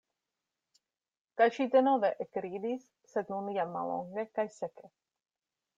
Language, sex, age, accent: Esperanto, female, 40-49, Internacia